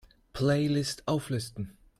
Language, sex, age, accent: German, male, 30-39, Deutschland Deutsch